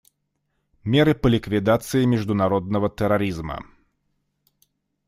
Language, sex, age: Russian, male, 19-29